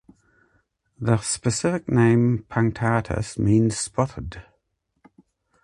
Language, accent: English, New Zealand English